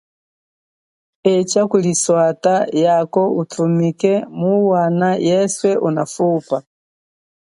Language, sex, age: Chokwe, female, 40-49